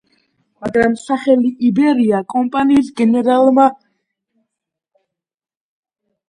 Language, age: Georgian, under 19